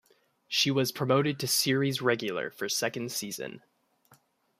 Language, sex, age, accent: English, male, 19-29, Canadian English